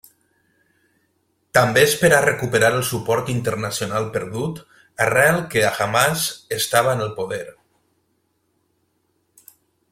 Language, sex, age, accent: Catalan, male, 40-49, valencià